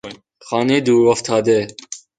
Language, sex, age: Persian, male, under 19